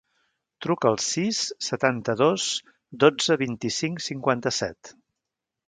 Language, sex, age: Catalan, male, 60-69